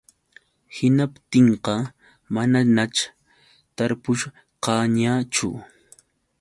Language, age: Yauyos Quechua, 30-39